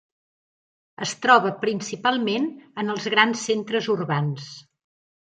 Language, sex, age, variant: Catalan, female, 50-59, Central